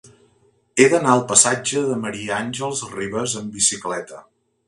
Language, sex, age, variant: Catalan, male, 40-49, Central